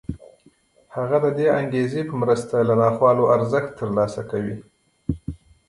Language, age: Pashto, 30-39